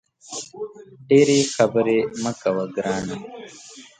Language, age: Pashto, 19-29